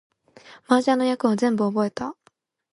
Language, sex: Japanese, female